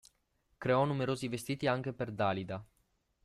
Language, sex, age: Italian, male, under 19